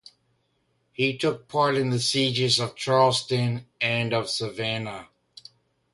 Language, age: English, 60-69